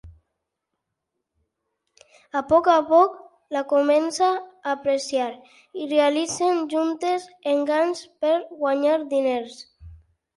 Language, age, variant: Catalan, under 19, Central